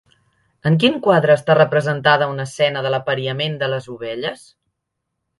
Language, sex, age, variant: Catalan, female, 30-39, Septentrional